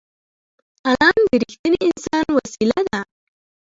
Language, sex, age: Pashto, female, under 19